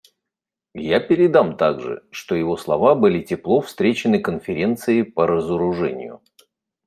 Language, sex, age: Russian, male, 40-49